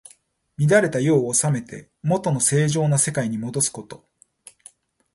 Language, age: Japanese, 40-49